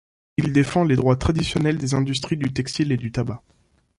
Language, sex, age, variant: French, male, under 19, Français de métropole